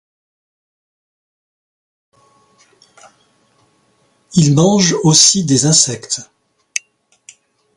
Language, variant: French, Français de métropole